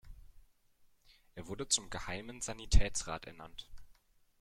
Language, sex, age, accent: German, male, under 19, Deutschland Deutsch